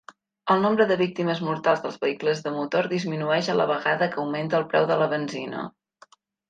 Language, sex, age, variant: Catalan, female, 19-29, Central